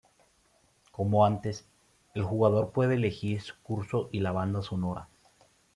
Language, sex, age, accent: Spanish, male, 19-29, México